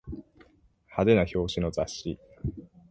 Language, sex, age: Japanese, male, 19-29